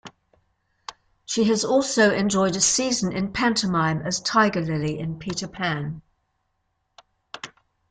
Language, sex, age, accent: English, female, 70-79, England English